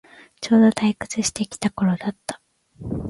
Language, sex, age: Japanese, female, 19-29